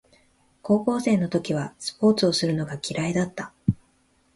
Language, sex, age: Japanese, female, 30-39